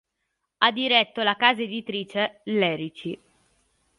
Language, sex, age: Italian, female, under 19